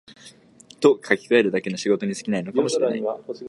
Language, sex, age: Japanese, male, 19-29